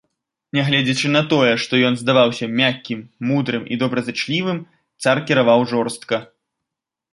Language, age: Belarusian, 19-29